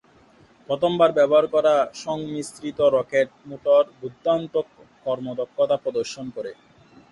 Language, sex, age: Bengali, male, 19-29